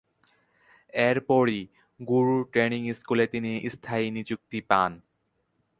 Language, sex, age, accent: Bengali, male, 19-29, fluent